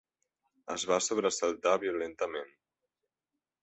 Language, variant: Catalan, Central